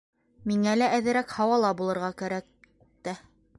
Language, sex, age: Bashkir, female, 30-39